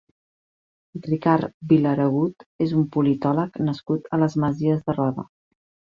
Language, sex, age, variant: Catalan, female, 40-49, Central